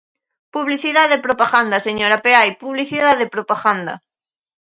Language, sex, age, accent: Galician, female, 30-39, Central (gheada)